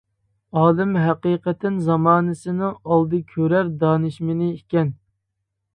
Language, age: Uyghur, 19-29